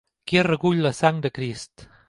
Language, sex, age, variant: Catalan, male, 40-49, Septentrional